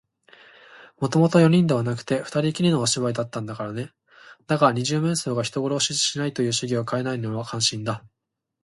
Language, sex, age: Japanese, male, 19-29